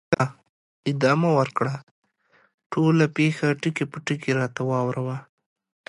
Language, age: Pashto, 19-29